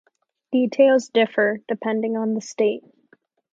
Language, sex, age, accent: English, female, under 19, United States English